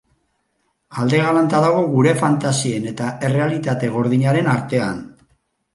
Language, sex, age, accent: Basque, male, 50-59, Erdialdekoa edo Nafarra (Gipuzkoa, Nafarroa)